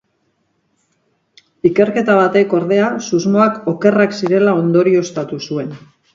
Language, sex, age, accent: Basque, female, 50-59, Mendebalekoa (Araba, Bizkaia, Gipuzkoako mendebaleko herri batzuk)